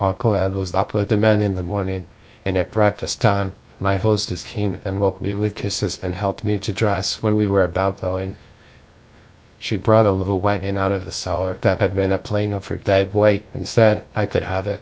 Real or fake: fake